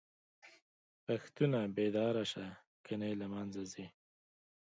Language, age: Pashto, 30-39